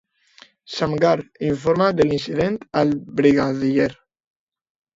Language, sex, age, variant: Catalan, male, under 19, Alacantí